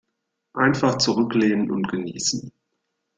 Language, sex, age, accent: German, male, 30-39, Deutschland Deutsch